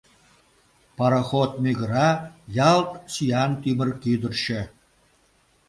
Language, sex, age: Mari, male, 60-69